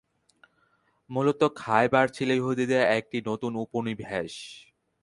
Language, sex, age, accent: Bengali, male, 19-29, fluent